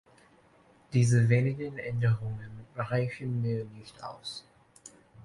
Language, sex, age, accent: German, male, 19-29, Deutschland Deutsch